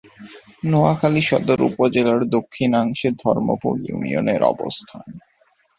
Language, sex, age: Bengali, male, 19-29